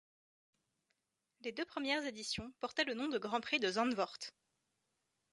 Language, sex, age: French, female, 19-29